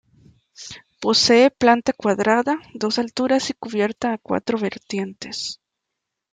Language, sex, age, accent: Spanish, female, 19-29, América central